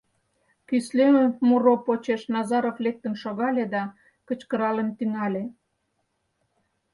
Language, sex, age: Mari, female, 60-69